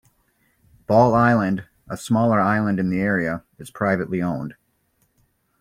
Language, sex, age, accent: English, male, 30-39, United States English